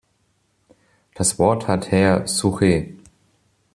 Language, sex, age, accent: German, male, 40-49, Deutschland Deutsch